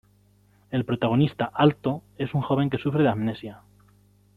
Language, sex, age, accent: Spanish, male, 19-29, España: Centro-Sur peninsular (Madrid, Toledo, Castilla-La Mancha)